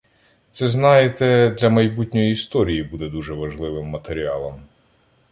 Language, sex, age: Ukrainian, male, 30-39